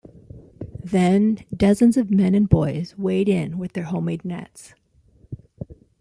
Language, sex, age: English, female, 40-49